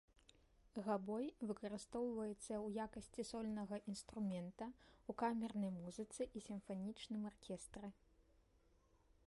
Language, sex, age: Belarusian, female, 19-29